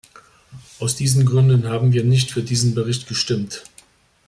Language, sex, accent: German, male, Deutschland Deutsch